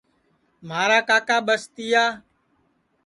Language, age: Sansi, 19-29